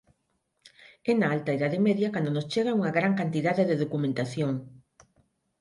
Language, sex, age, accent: Galician, female, 50-59, Neofalante